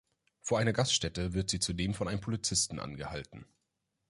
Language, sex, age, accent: German, male, 19-29, Deutschland Deutsch